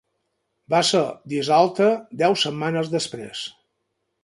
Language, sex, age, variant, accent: Catalan, male, 50-59, Balear, menorquí